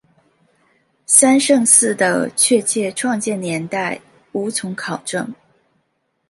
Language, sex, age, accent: Chinese, female, 19-29, 出生地：黑龙江省